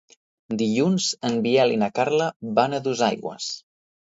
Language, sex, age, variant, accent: Catalan, male, 19-29, Central, central